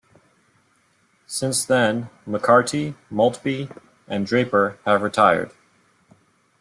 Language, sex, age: English, male, 19-29